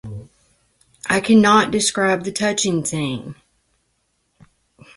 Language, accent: English, United States English